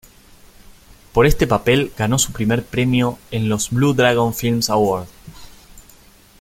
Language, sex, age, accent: Spanish, male, 19-29, Rioplatense: Argentina, Uruguay, este de Bolivia, Paraguay